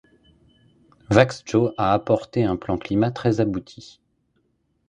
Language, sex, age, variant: French, male, 40-49, Français de métropole